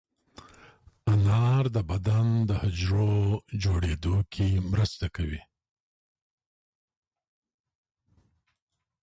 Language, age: Pashto, 50-59